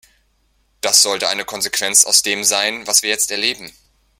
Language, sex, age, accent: German, male, 30-39, Deutschland Deutsch